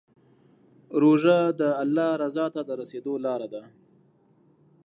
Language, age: Pashto, 30-39